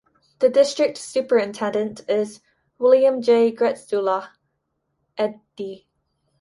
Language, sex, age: English, female, under 19